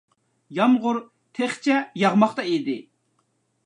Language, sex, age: Uyghur, male, 30-39